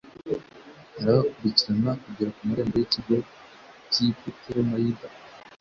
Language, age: Kinyarwanda, under 19